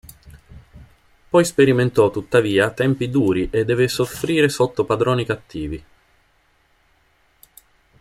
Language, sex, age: Italian, male, 50-59